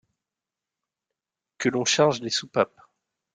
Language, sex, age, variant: French, male, 40-49, Français de métropole